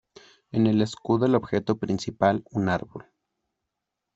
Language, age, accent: Spanish, under 19, México